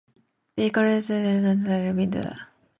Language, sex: English, female